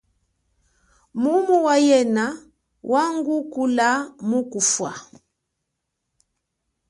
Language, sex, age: Chokwe, female, 30-39